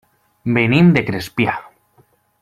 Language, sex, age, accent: Catalan, male, 19-29, valencià